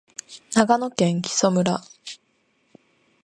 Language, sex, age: Japanese, female, 19-29